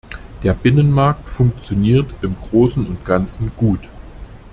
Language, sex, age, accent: German, male, 40-49, Deutschland Deutsch